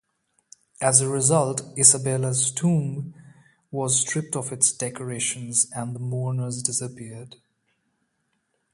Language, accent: English, India and South Asia (India, Pakistan, Sri Lanka)